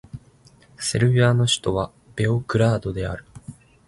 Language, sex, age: Japanese, male, 19-29